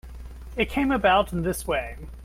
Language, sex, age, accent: English, male, 19-29, United States English